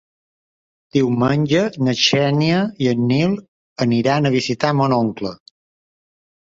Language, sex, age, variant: Catalan, male, 50-59, Balear